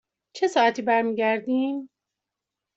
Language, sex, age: Persian, female, 40-49